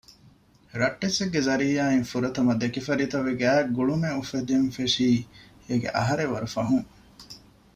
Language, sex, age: Divehi, male, 30-39